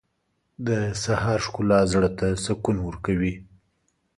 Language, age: Pashto, 30-39